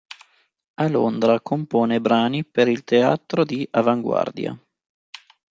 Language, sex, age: Italian, male, 30-39